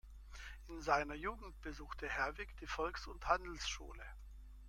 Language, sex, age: German, male, 50-59